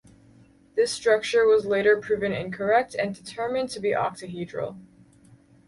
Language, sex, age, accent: English, female, 19-29, Canadian English